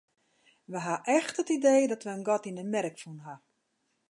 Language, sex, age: Western Frisian, female, 60-69